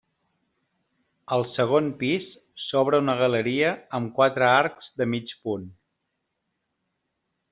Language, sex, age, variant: Catalan, male, 40-49, Central